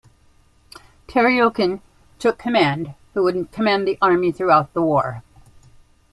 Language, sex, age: English, female, 60-69